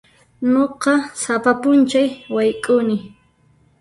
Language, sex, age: Puno Quechua, female, 19-29